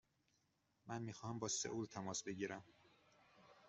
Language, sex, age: Persian, male, 19-29